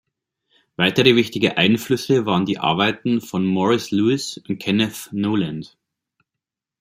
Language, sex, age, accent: German, male, 30-39, Deutschland Deutsch